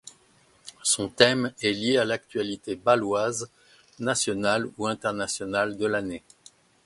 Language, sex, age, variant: French, male, 60-69, Français de métropole